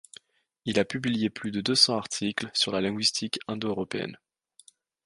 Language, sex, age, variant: French, male, 19-29, Français de métropole